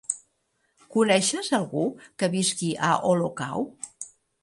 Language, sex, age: Catalan, female, 60-69